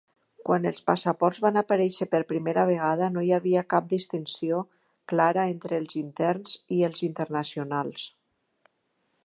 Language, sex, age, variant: Catalan, female, 50-59, Central